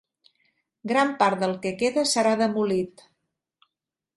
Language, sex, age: Catalan, female, 60-69